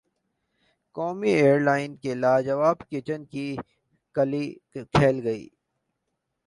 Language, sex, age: Urdu, male, 19-29